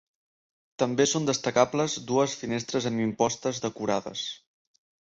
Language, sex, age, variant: Catalan, male, 19-29, Central